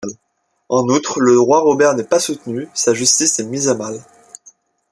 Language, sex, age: French, male, under 19